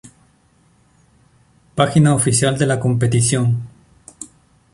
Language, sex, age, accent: Spanish, male, 19-29, Andino-Pacífico: Colombia, Perú, Ecuador, oeste de Bolivia y Venezuela andina